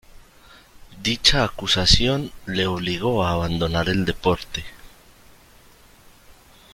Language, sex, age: Spanish, male, 19-29